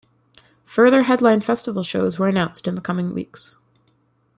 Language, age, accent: English, 19-29, Canadian English